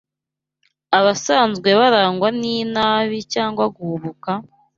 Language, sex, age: Kinyarwanda, female, 19-29